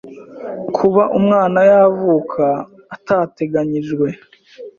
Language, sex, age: Kinyarwanda, female, 19-29